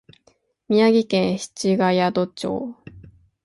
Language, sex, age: Japanese, female, 19-29